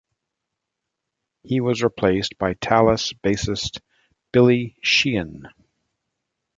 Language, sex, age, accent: English, male, 50-59, Canadian English